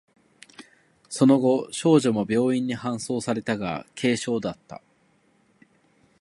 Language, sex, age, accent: Japanese, male, 30-39, 関西弁